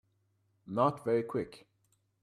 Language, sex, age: English, male, 19-29